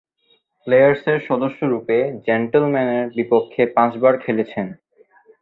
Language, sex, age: Bengali, male, 19-29